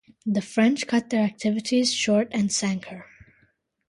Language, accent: English, New Zealand English